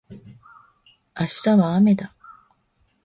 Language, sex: Japanese, female